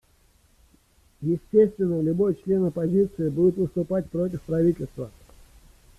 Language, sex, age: Russian, male, 40-49